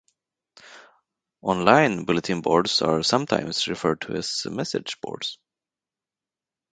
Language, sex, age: English, male, 30-39